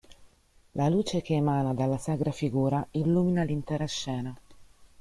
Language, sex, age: Italian, female, 19-29